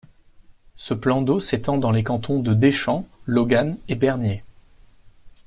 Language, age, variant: French, 19-29, Français de métropole